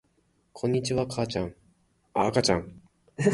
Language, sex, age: Japanese, male, 19-29